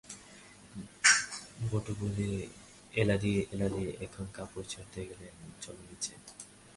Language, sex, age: Bengali, male, under 19